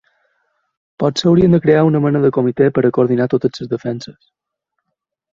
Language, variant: Catalan, Balear